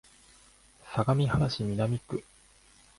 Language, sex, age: Japanese, male, 30-39